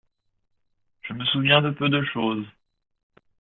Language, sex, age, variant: French, male, 30-39, Français de métropole